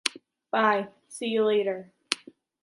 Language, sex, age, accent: English, female, 19-29, United States English